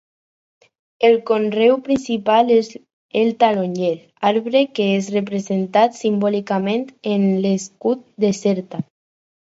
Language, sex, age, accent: Catalan, female, under 19, aprenent (recent, des del castellà)